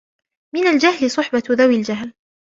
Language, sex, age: Arabic, female, 19-29